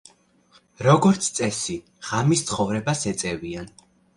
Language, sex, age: Georgian, male, 19-29